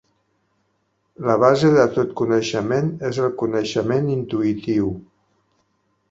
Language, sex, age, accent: Catalan, male, 50-59, Barceloní